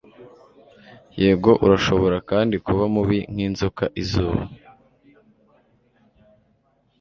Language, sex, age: Kinyarwanda, male, 19-29